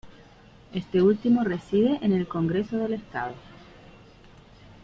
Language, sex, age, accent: Spanish, female, 40-49, Chileno: Chile, Cuyo